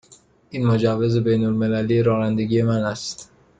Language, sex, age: Persian, male, 19-29